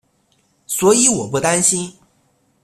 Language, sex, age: Chinese, male, 19-29